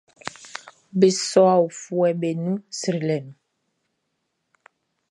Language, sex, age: Baoulé, female, 19-29